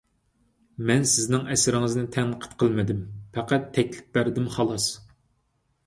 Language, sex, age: Uyghur, male, 30-39